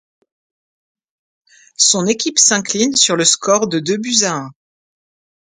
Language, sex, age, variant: French, female, 40-49, Français de métropole